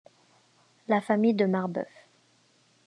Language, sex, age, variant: French, female, under 19, Français de métropole